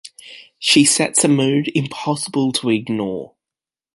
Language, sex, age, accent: English, male, 19-29, Australian English